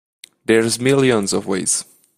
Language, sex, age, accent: English, male, 19-29, Canadian English